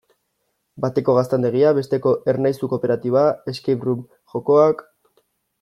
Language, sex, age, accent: Basque, male, 19-29, Erdialdekoa edo Nafarra (Gipuzkoa, Nafarroa)